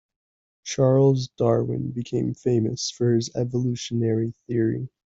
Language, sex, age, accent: English, male, 19-29, United States English